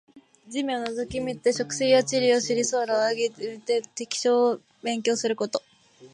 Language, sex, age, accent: Japanese, female, 19-29, 東京